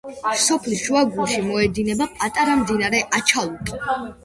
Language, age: Georgian, under 19